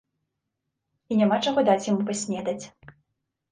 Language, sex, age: Belarusian, female, 19-29